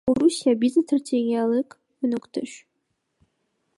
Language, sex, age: Kyrgyz, female, under 19